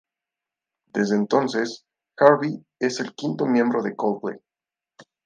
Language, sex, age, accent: Spanish, male, 19-29, México